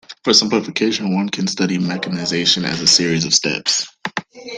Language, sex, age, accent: English, male, 19-29, United States English